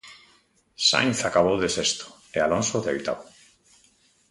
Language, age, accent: Galician, 50-59, Atlántico (seseo e gheada)